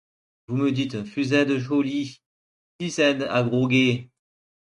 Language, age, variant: French, 30-39, Français de métropole